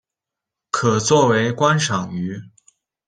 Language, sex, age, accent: Chinese, male, 19-29, 出生地：山西省